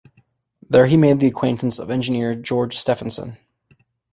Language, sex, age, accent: English, male, 19-29, United States English